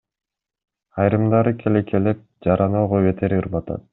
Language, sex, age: Kyrgyz, male, 19-29